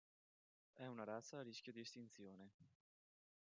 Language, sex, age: Italian, male, 30-39